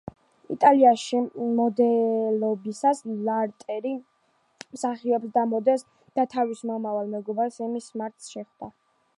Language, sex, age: Georgian, female, under 19